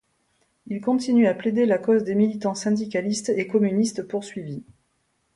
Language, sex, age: French, female, 50-59